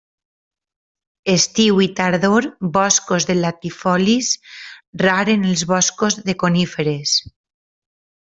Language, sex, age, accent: Catalan, female, 30-39, valencià